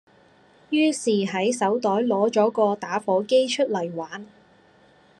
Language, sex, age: Cantonese, female, 19-29